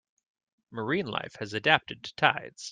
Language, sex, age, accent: English, male, 40-49, United States English